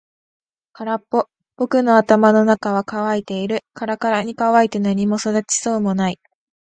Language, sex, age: Japanese, female, 19-29